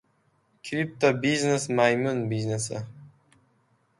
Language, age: Uzbek, 19-29